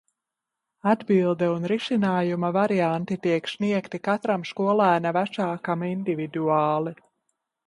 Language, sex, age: Latvian, female, 30-39